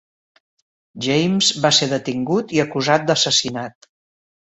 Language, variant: Catalan, Central